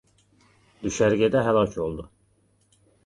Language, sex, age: Azerbaijani, male, 30-39